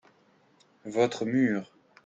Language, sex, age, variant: French, male, 30-39, Français de métropole